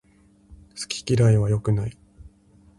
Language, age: Japanese, 19-29